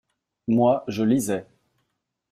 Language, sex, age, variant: French, male, 40-49, Français de métropole